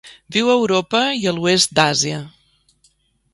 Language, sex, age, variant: Catalan, female, 40-49, Central